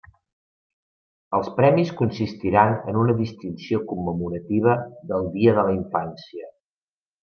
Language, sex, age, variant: Catalan, male, 30-39, Central